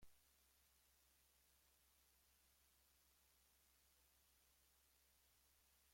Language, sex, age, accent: English, male, 70-79, England English